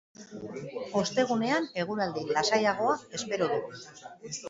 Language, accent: Basque, Mendebalekoa (Araba, Bizkaia, Gipuzkoako mendebaleko herri batzuk)